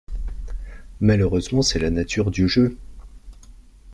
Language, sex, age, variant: French, male, 40-49, Français de métropole